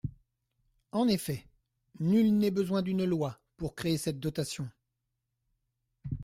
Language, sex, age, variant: French, male, 40-49, Français de métropole